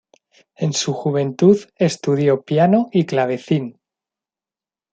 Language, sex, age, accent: Spanish, male, 40-49, España: Centro-Sur peninsular (Madrid, Toledo, Castilla-La Mancha)